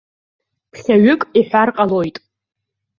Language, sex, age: Abkhazian, female, under 19